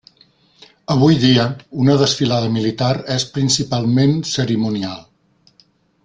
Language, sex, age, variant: Catalan, male, 60-69, Central